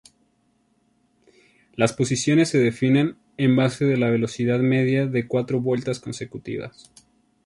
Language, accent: Spanish, México